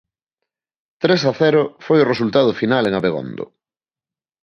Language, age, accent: Galician, 30-39, Normativo (estándar)